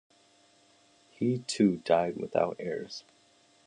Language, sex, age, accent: English, male, under 19, United States English